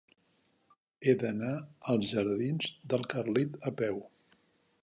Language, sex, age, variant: Catalan, male, 70-79, Central